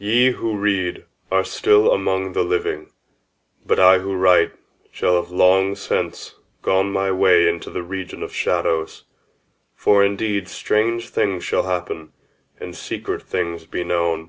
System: none